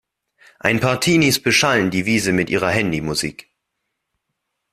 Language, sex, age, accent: German, male, under 19, Deutschland Deutsch